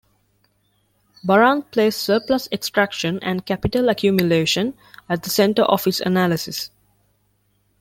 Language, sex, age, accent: English, female, 19-29, India and South Asia (India, Pakistan, Sri Lanka)